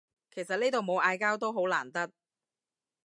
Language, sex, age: Cantonese, female, 30-39